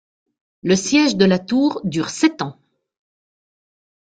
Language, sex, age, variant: French, female, 60-69, Français de métropole